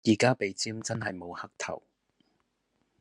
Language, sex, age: Cantonese, male, 50-59